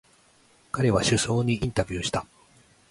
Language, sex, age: Japanese, male, 40-49